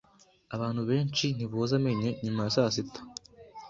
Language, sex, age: Kinyarwanda, male, 30-39